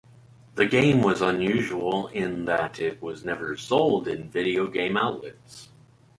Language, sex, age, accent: English, male, 40-49, United States English